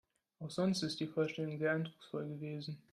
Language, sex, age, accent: German, male, 19-29, Deutschland Deutsch